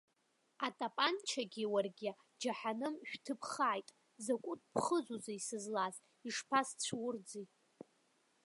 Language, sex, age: Abkhazian, female, under 19